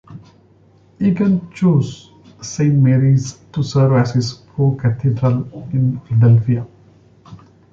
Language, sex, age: English, male, 40-49